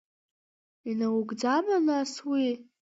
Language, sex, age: Abkhazian, female, under 19